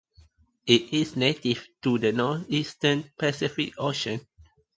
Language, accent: English, Malaysian English